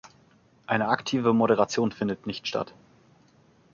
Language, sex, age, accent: German, male, 30-39, Deutschland Deutsch